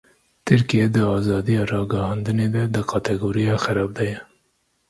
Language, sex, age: Kurdish, male, 30-39